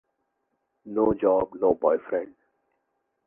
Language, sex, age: English, male, 50-59